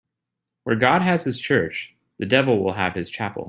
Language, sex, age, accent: English, male, 30-39, United States English